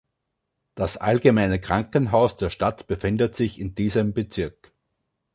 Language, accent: German, Österreichisches Deutsch